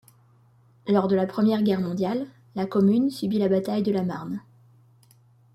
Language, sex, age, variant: French, female, 19-29, Français de métropole